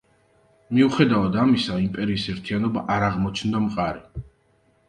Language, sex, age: Georgian, male, 19-29